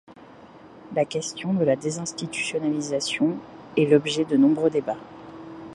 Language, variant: French, Français de métropole